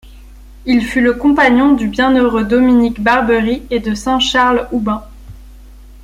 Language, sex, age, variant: French, female, 30-39, Français de métropole